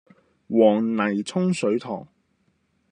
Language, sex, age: Cantonese, male, 19-29